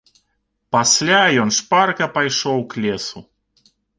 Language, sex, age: Belarusian, male, 30-39